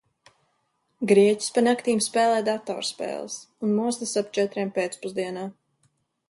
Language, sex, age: Latvian, female, 19-29